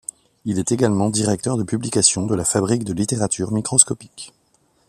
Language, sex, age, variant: French, male, 30-39, Français de métropole